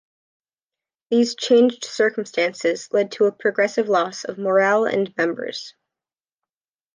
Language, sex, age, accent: English, female, 19-29, United States English